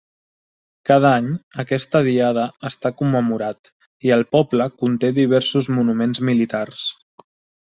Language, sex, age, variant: Catalan, male, 19-29, Septentrional